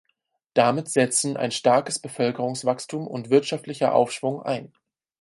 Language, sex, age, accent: German, male, 19-29, Deutschland Deutsch